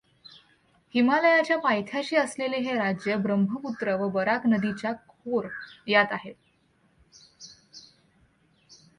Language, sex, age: Marathi, female, under 19